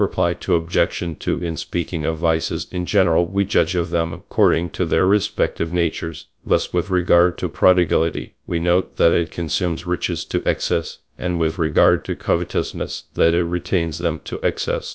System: TTS, GradTTS